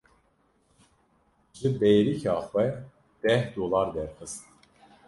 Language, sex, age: Kurdish, male, 19-29